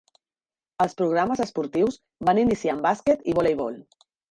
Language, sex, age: Catalan, female, 30-39